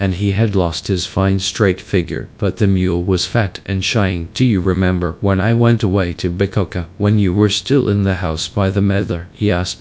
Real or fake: fake